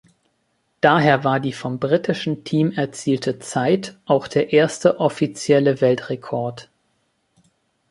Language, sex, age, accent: German, male, 19-29, Deutschland Deutsch